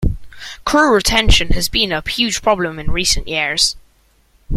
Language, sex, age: English, male, under 19